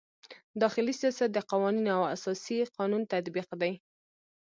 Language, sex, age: Pashto, female, 19-29